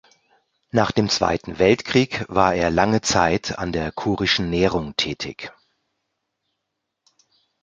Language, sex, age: German, male, 40-49